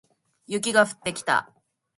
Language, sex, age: Japanese, female, 40-49